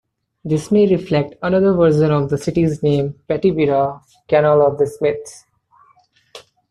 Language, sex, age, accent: English, male, 19-29, India and South Asia (India, Pakistan, Sri Lanka)